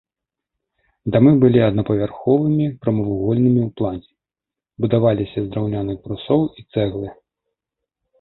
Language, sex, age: Belarusian, male, 30-39